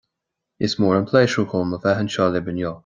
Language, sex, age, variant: Irish, male, 30-39, Gaeilge Chonnacht